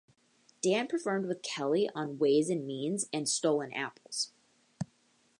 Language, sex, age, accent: English, female, under 19, United States English